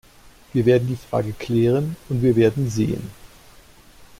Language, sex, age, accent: German, male, 40-49, Deutschland Deutsch